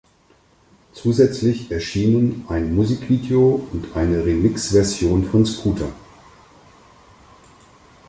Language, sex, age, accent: German, male, 50-59, Deutschland Deutsch